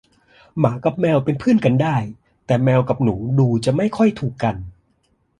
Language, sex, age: Thai, male, 40-49